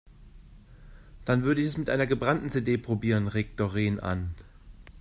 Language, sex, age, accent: German, male, 40-49, Deutschland Deutsch